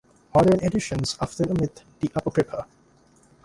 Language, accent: English, Filipino